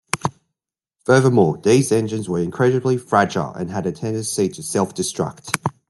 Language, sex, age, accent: English, male, 19-29, Australian English